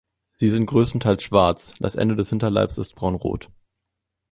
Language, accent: German, Deutschland Deutsch